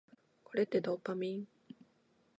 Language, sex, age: Japanese, female, 19-29